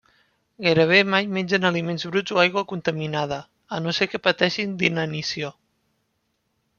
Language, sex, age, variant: Catalan, male, 19-29, Central